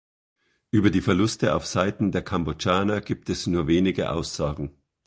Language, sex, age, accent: German, male, 50-59, Österreichisches Deutsch